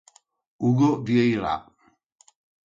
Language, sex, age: Italian, male, 40-49